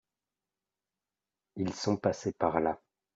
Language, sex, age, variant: French, male, 19-29, Français de métropole